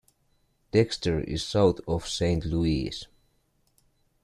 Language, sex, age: English, male, 30-39